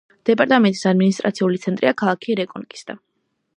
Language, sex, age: Georgian, female, under 19